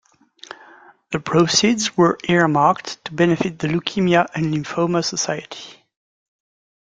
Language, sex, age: English, male, 30-39